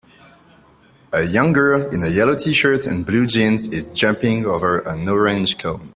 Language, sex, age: English, male, 19-29